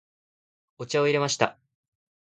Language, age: Japanese, 19-29